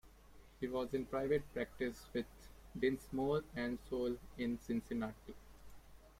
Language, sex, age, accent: English, male, 19-29, India and South Asia (India, Pakistan, Sri Lanka)